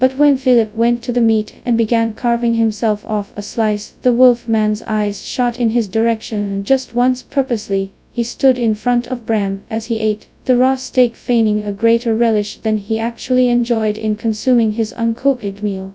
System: TTS, FastPitch